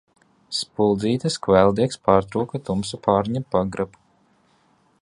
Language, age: Latvian, 19-29